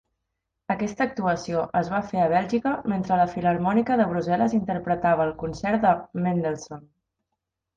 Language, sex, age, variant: Catalan, female, 30-39, Central